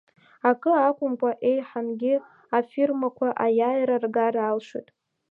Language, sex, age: Abkhazian, female, 19-29